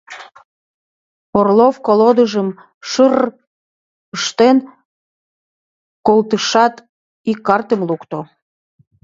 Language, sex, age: Mari, female, 19-29